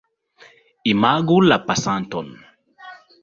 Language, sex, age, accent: Esperanto, male, 19-29, Internacia